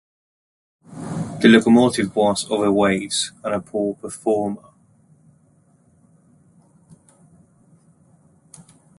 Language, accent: English, England English